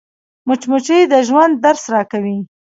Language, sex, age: Pashto, female, 19-29